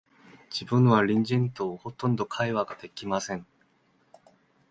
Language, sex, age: Japanese, male, 19-29